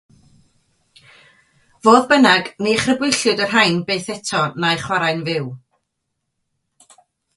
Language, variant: Welsh, North-Western Welsh